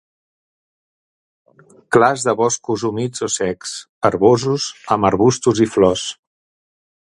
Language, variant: Catalan, Central